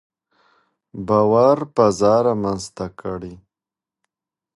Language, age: Pashto, 19-29